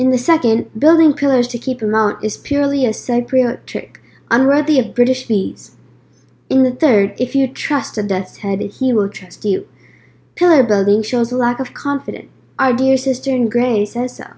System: none